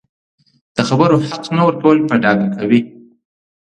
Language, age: Pashto, 19-29